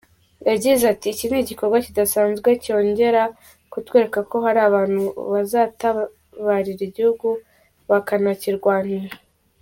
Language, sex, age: Kinyarwanda, female, under 19